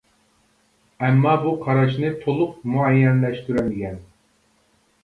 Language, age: Uyghur, 40-49